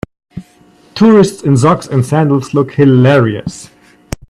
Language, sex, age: English, male, 30-39